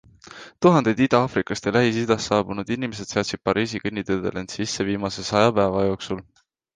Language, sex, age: Estonian, male, 19-29